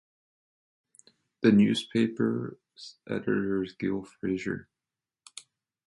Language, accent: English, United States English